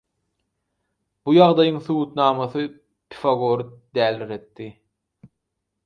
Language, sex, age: Turkmen, male, 30-39